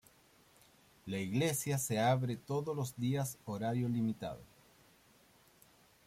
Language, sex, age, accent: Spanish, male, 40-49, Chileno: Chile, Cuyo